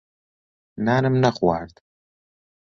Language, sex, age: Central Kurdish, male, 19-29